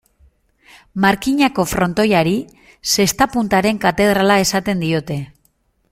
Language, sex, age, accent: Basque, female, 19-29, Mendebalekoa (Araba, Bizkaia, Gipuzkoako mendebaleko herri batzuk)